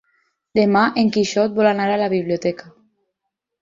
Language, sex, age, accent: Catalan, female, 19-29, valencià